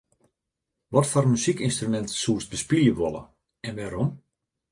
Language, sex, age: Western Frisian, male, 50-59